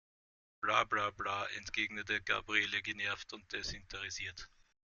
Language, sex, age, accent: German, male, 30-39, Österreichisches Deutsch